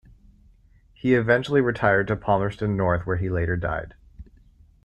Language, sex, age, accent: English, male, 30-39, Canadian English